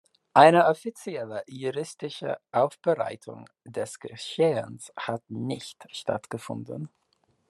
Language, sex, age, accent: German, male, 19-29, Britisches Deutsch